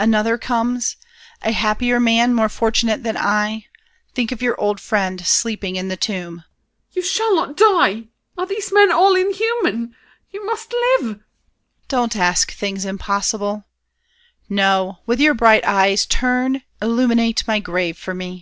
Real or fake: real